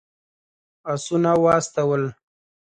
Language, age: Pashto, 30-39